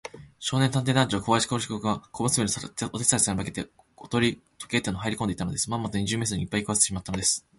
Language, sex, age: Japanese, male, 19-29